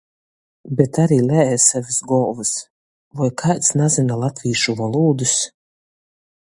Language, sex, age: Latgalian, female, 30-39